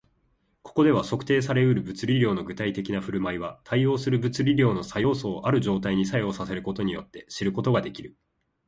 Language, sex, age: Japanese, male, 19-29